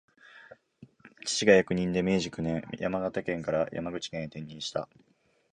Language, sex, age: Japanese, male, 19-29